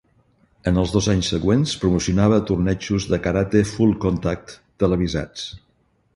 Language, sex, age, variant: Catalan, male, 60-69, Central